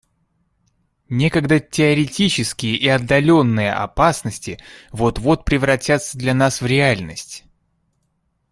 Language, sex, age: Russian, male, 19-29